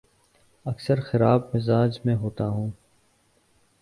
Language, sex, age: Urdu, male, 19-29